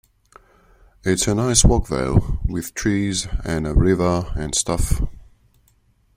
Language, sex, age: English, male, 19-29